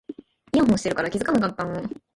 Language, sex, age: Japanese, male, 19-29